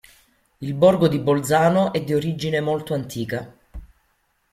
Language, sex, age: Italian, female, 40-49